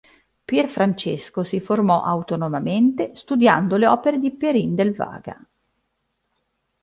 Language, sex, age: Italian, female, 30-39